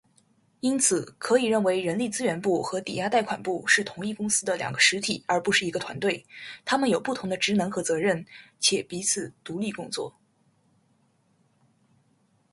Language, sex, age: Chinese, female, 19-29